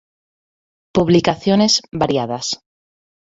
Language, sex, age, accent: Spanish, female, 30-39, España: Centro-Sur peninsular (Madrid, Toledo, Castilla-La Mancha)